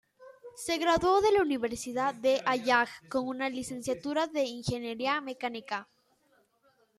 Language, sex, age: Spanish, female, 19-29